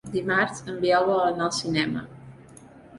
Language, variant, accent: Catalan, Central, central